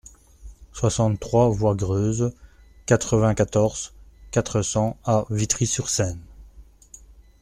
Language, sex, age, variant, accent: French, male, 40-49, Français d'Europe, Français de Belgique